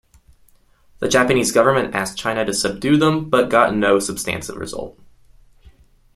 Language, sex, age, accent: English, male, 19-29, United States English